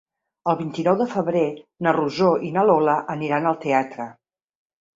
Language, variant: Catalan, Central